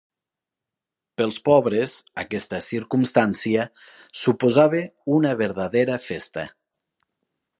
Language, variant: Catalan, Nord-Occidental